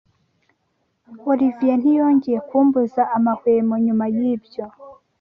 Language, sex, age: Kinyarwanda, female, 19-29